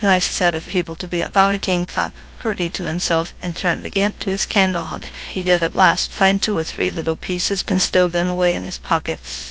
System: TTS, GlowTTS